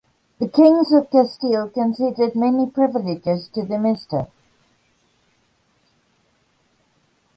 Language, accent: English, New Zealand English